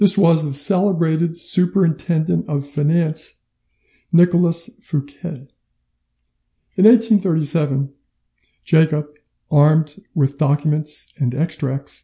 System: none